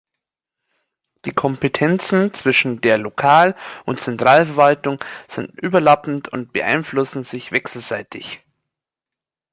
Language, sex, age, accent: German, male, 30-39, Deutschland Deutsch